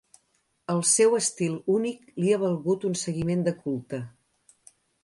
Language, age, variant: Catalan, 60-69, Central